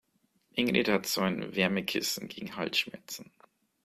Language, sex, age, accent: German, male, 19-29, Deutschland Deutsch